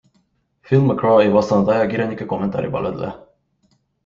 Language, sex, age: Estonian, male, 19-29